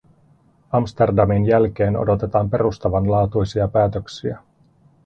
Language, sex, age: Finnish, male, 40-49